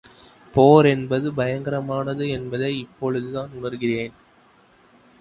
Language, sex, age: Tamil, male, 19-29